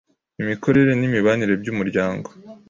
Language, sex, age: Kinyarwanda, male, 40-49